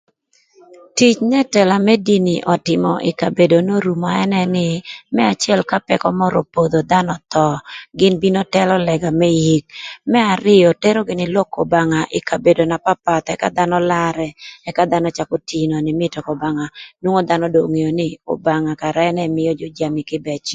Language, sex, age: Thur, female, 50-59